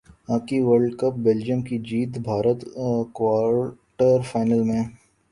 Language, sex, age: Urdu, male, 19-29